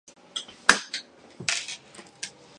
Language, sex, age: English, female, under 19